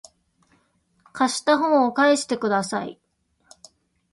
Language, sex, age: Japanese, female, 40-49